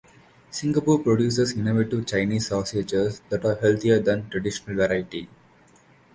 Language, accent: English, India and South Asia (India, Pakistan, Sri Lanka)